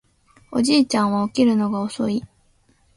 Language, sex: Japanese, female